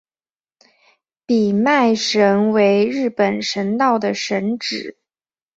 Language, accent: Chinese, 出生地：江苏省